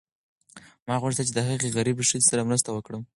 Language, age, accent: Pashto, 19-29, کندهاری لهجه